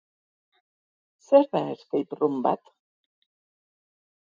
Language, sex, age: Basque, female, 40-49